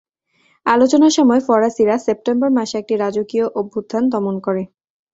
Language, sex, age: Bengali, female, 19-29